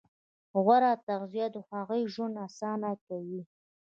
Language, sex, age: Pashto, female, 19-29